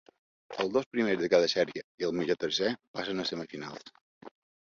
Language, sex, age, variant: Catalan, male, 50-59, Balear